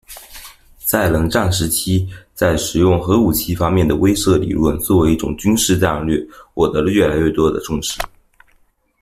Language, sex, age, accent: Chinese, male, under 19, 出生地：福建省